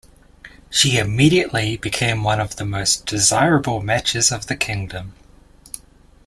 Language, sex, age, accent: English, male, 30-39, New Zealand English